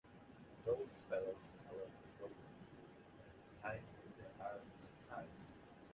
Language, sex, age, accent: English, male, 30-39, England English